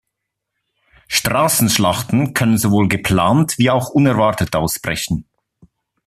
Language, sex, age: German, male, 30-39